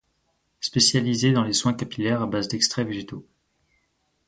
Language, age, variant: French, 19-29, Français de métropole